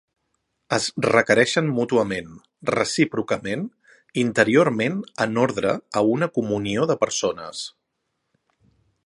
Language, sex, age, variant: Catalan, male, 40-49, Central